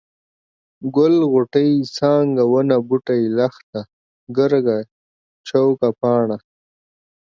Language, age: Pashto, 19-29